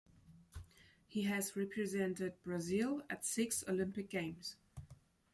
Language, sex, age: English, female, 40-49